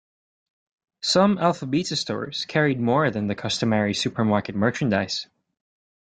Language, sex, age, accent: English, male, 19-29, Filipino